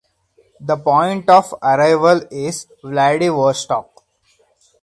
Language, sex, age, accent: English, male, 19-29, India and South Asia (India, Pakistan, Sri Lanka)